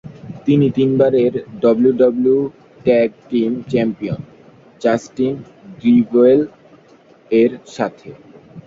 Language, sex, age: Bengali, male, 19-29